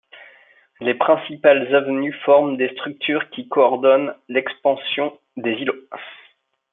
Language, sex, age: French, male, 30-39